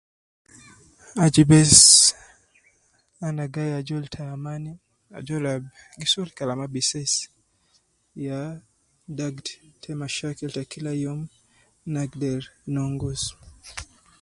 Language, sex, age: Nubi, male, 19-29